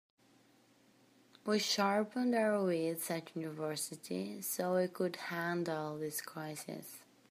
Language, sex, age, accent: English, female, 19-29, United States English